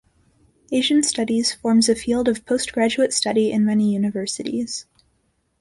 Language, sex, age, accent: English, female, under 19, United States English